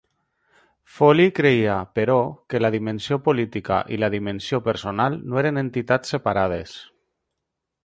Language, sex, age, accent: Catalan, male, 30-39, valencià